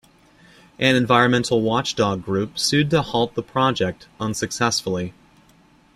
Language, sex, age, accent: English, male, 40-49, United States English